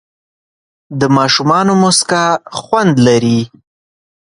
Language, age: Pashto, 19-29